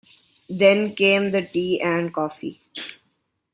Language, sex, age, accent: English, male, 40-49, India and South Asia (India, Pakistan, Sri Lanka)